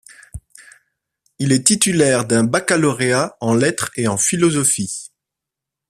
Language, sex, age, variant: French, male, 30-39, Français de métropole